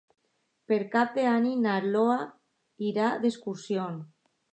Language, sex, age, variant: Catalan, female, under 19, Alacantí